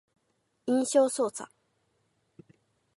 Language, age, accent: Japanese, 19-29, 標準語